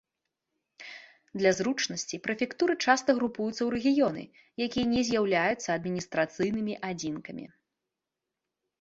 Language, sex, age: Belarusian, female, 19-29